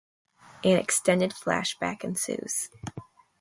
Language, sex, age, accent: English, female, under 19, United States English